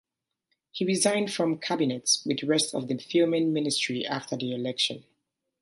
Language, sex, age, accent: English, female, 30-39, England English